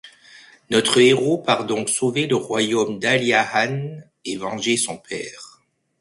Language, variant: French, Français de métropole